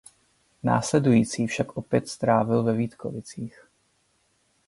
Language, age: Czech, 19-29